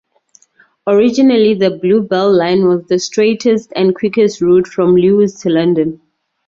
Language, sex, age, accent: English, female, 30-39, Southern African (South Africa, Zimbabwe, Namibia)